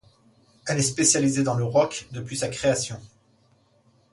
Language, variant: French, Français de métropole